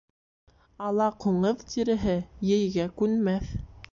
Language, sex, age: Bashkir, female, 19-29